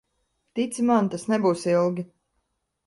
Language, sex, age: Latvian, female, 19-29